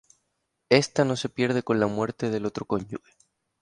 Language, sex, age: Spanish, male, 19-29